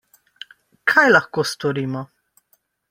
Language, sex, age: Slovenian, female, 50-59